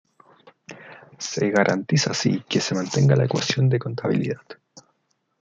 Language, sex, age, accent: Spanish, male, 19-29, Chileno: Chile, Cuyo